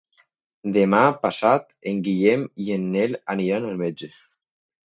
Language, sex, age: Catalan, male, 30-39